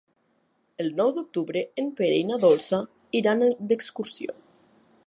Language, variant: Catalan, Nord-Occidental